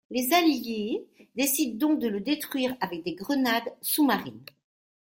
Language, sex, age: French, female, 60-69